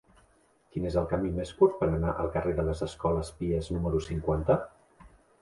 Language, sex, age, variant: Catalan, male, 40-49, Central